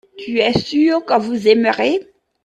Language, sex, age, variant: French, female, 60-69, Français des départements et régions d'outre-mer